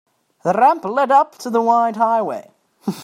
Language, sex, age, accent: English, male, under 19, New Zealand English